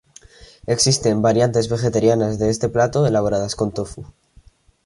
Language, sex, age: Spanish, male, under 19